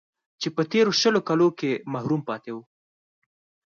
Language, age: Pashto, under 19